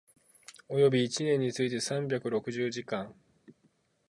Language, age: Japanese, 30-39